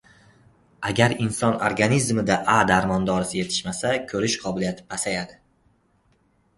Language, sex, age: Uzbek, male, 19-29